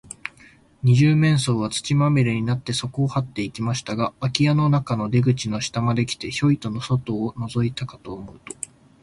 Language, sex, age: Japanese, male, 19-29